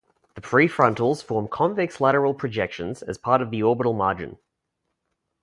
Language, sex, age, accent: English, male, 19-29, Australian English